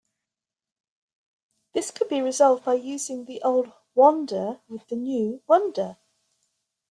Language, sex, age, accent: English, female, 50-59, England English